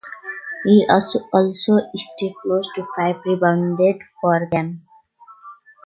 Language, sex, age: English, female, 19-29